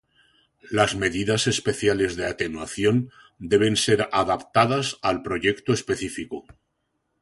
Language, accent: Spanish, España: Centro-Sur peninsular (Madrid, Toledo, Castilla-La Mancha)